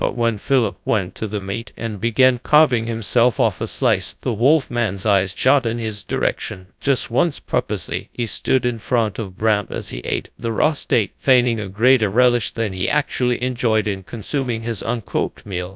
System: TTS, GradTTS